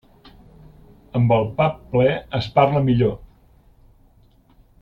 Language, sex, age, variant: Catalan, male, 60-69, Central